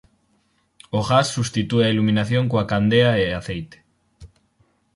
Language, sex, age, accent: Galician, male, 19-29, Atlántico (seseo e gheada)